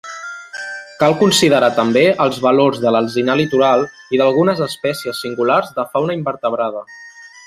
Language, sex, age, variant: Catalan, male, 19-29, Central